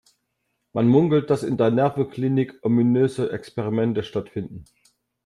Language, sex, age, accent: German, male, 50-59, Deutschland Deutsch